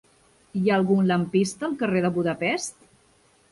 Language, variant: Catalan, Central